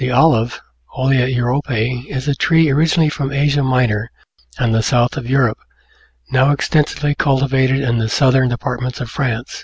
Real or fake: real